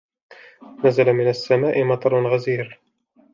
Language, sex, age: Arabic, male, 19-29